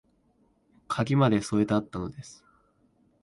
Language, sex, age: Japanese, male, 19-29